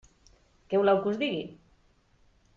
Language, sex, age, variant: Catalan, female, 30-39, Nord-Occidental